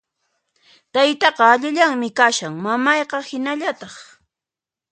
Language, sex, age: Puno Quechua, female, 30-39